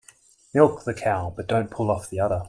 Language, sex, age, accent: English, male, 19-29, Australian English